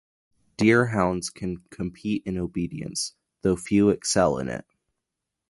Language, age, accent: English, under 19, United States English